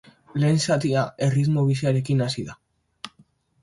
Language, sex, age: Basque, male, under 19